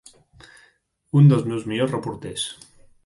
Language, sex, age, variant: Catalan, male, 30-39, Central